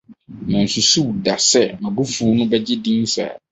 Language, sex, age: Akan, male, 30-39